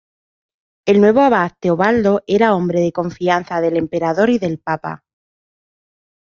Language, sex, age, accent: Spanish, female, 40-49, España: Centro-Sur peninsular (Madrid, Toledo, Castilla-La Mancha)